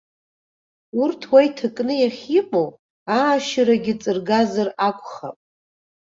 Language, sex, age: Abkhazian, female, 40-49